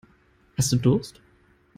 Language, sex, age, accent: German, male, 19-29, Deutschland Deutsch